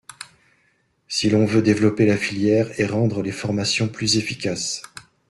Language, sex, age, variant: French, male, 50-59, Français de métropole